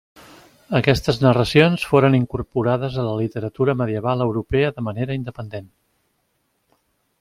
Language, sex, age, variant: Catalan, male, 50-59, Central